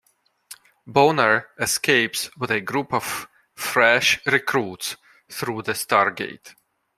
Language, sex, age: English, male, 40-49